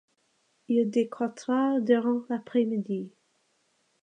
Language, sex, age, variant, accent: French, female, 19-29, Français d'Amérique du Nord, Français des États-Unis